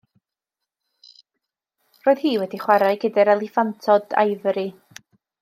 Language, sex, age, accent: Welsh, female, 19-29, Y Deyrnas Unedig Cymraeg